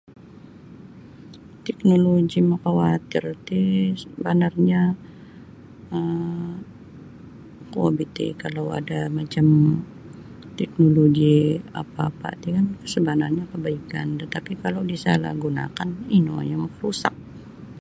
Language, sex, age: Sabah Bisaya, female, 60-69